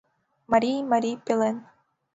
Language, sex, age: Mari, female, 19-29